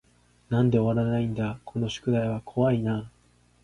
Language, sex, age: Japanese, male, 19-29